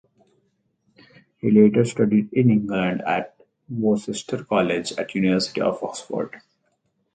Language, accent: English, India and South Asia (India, Pakistan, Sri Lanka)